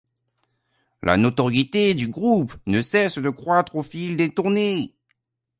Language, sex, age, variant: French, male, 19-29, Français de métropole